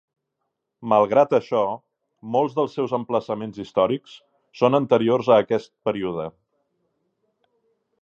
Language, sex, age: Catalan, male, 40-49